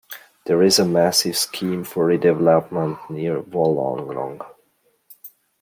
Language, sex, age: English, male, 30-39